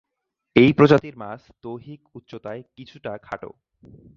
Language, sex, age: Bengali, male, 19-29